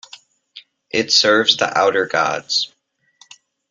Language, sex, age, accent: English, male, under 19, United States English